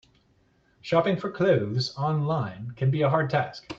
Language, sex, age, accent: English, male, 40-49, United States English